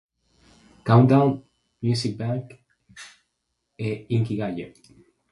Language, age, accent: Spanish, 19-29, España: Islas Canarias